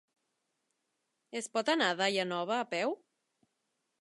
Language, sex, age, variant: Catalan, female, 30-39, Nord-Occidental